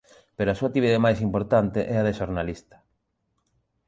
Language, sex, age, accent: Galician, male, 30-39, Normativo (estándar)